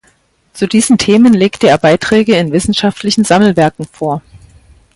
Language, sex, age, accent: German, female, 50-59, Deutschland Deutsch